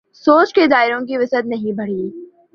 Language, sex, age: Urdu, male, 19-29